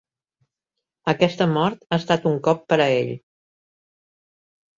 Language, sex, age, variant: Catalan, female, 60-69, Central